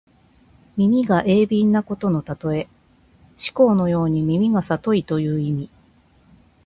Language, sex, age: Japanese, female, 40-49